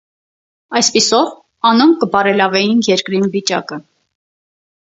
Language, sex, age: Armenian, female, 30-39